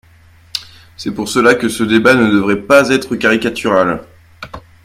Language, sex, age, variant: French, male, 30-39, Français de métropole